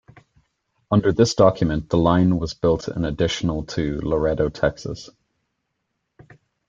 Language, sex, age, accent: English, male, 19-29, Irish English